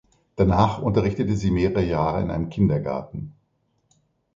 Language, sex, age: German, male, 60-69